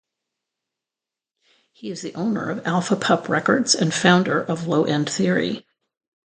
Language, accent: English, United States English